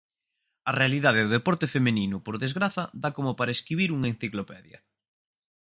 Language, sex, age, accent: Galician, male, 19-29, Oriental (común en zona oriental); Normativo (estándar)